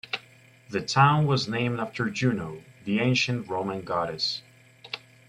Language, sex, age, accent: English, male, 19-29, United States English